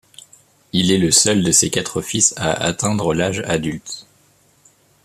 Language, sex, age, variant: French, male, 30-39, Français de métropole